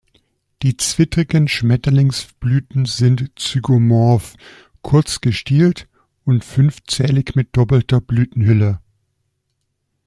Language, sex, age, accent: German, male, 40-49, Deutschland Deutsch